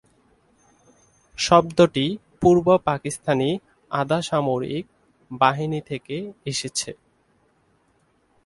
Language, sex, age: Bengali, male, 19-29